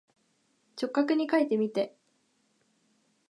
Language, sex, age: Japanese, female, 19-29